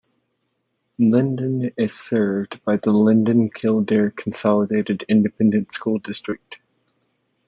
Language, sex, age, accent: English, male, 19-29, United States English